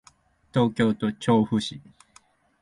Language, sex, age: Japanese, male, 19-29